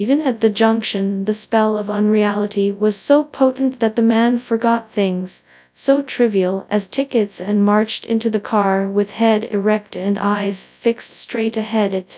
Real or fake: fake